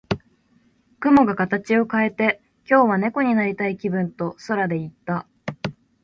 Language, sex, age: Japanese, female, 19-29